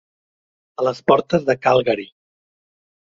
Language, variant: Catalan, Central